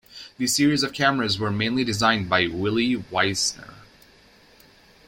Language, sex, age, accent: English, male, 19-29, United States English